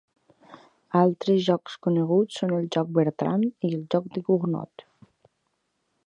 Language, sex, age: Catalan, female, 19-29